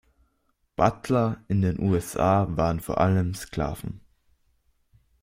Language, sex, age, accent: German, male, under 19, Österreichisches Deutsch